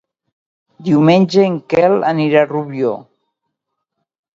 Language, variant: Catalan, Septentrional